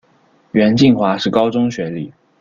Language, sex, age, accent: Chinese, male, 19-29, 出生地：江西省